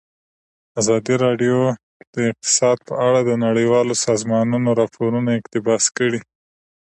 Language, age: Pashto, 30-39